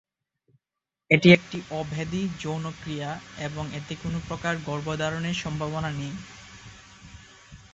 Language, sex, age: Bengali, male, 19-29